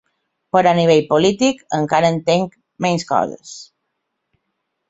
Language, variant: Catalan, Balear